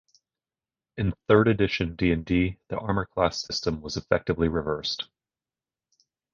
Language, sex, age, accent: English, male, 30-39, United States English